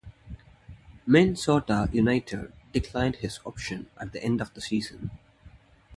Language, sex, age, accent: English, male, 30-39, India and South Asia (India, Pakistan, Sri Lanka)